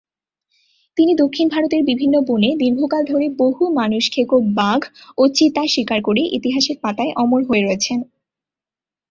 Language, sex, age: Bengali, female, 19-29